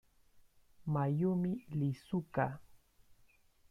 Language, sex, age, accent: Spanish, male, 19-29, Andino-Pacífico: Colombia, Perú, Ecuador, oeste de Bolivia y Venezuela andina